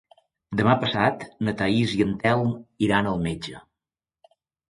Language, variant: Catalan, Balear